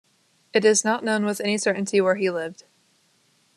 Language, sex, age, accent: English, female, under 19, United States English